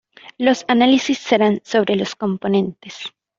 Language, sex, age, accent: Spanish, female, 19-29, América central